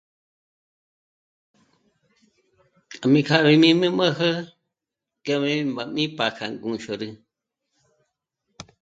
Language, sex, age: Michoacán Mazahua, female, 50-59